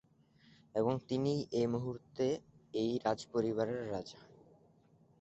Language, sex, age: Bengali, male, 19-29